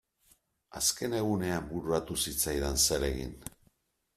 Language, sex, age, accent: Basque, male, 50-59, Mendebalekoa (Araba, Bizkaia, Gipuzkoako mendebaleko herri batzuk)